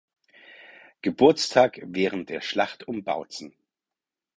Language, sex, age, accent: German, male, 40-49, Deutschland Deutsch